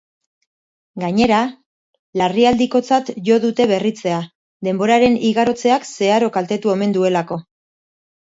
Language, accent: Basque, Mendebalekoa (Araba, Bizkaia, Gipuzkoako mendebaleko herri batzuk)